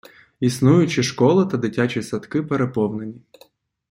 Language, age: Ukrainian, 19-29